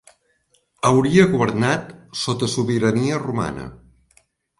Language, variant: Catalan, Central